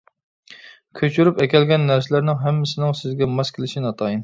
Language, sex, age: Uyghur, male, 30-39